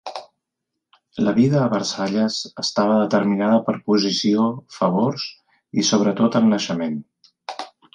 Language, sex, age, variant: Catalan, male, 40-49, Central